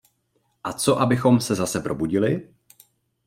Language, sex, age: Czech, male, 19-29